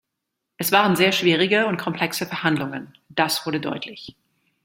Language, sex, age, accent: German, female, 40-49, Deutschland Deutsch